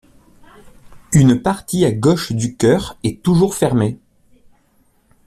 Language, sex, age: French, male, 40-49